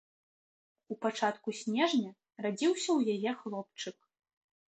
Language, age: Belarusian, 19-29